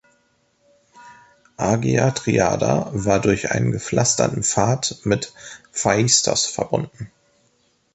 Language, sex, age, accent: German, male, 19-29, Deutschland Deutsch